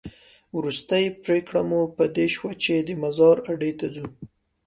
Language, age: Pashto, 19-29